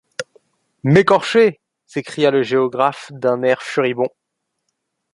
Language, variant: French, Français de métropole